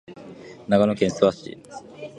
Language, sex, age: Japanese, male, 19-29